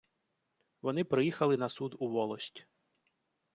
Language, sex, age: Ukrainian, male, 40-49